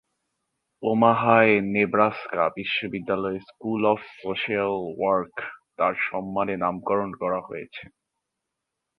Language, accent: Bengali, Native; Bangladeshi